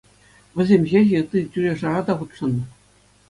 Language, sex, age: Chuvash, male, 40-49